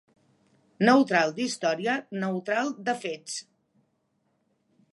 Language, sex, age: Catalan, female, 40-49